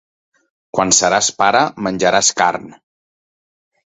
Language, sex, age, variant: Catalan, male, 40-49, Central